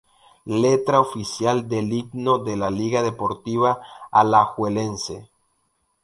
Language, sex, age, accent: Spanish, male, 19-29, Andino-Pacífico: Colombia, Perú, Ecuador, oeste de Bolivia y Venezuela andina